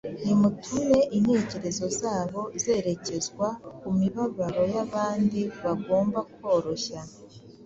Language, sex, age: Kinyarwanda, female, 40-49